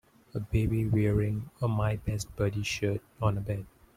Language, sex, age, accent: English, male, 19-29, India and South Asia (India, Pakistan, Sri Lanka)